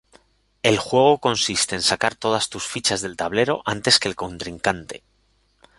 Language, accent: Spanish, España: Centro-Sur peninsular (Madrid, Toledo, Castilla-La Mancha)